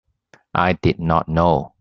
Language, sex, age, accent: English, male, 40-49, Hong Kong English